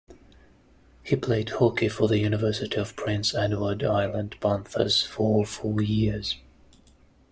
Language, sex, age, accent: English, male, 30-39, England English